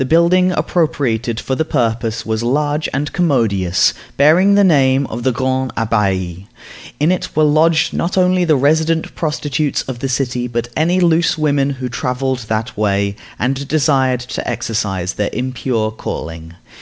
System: none